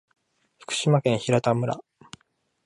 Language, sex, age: Japanese, male, 19-29